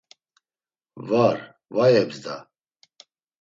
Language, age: Laz, 50-59